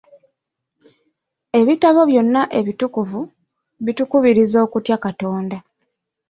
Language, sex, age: Ganda, female, 19-29